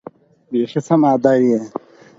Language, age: Pashto, under 19